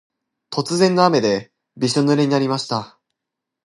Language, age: Japanese, 19-29